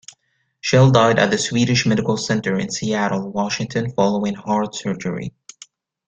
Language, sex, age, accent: English, male, 19-29, United States English